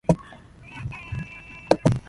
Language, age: English, under 19